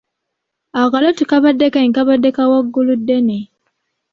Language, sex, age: Ganda, female, 19-29